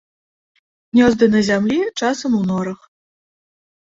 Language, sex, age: Belarusian, female, 30-39